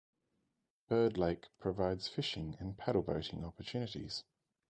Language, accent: English, Australian English